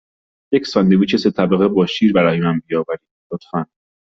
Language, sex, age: Persian, male, 19-29